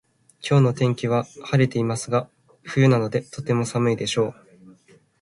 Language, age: Japanese, under 19